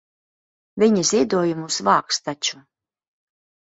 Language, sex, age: Latvian, female, 50-59